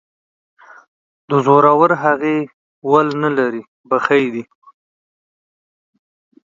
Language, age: Pashto, 30-39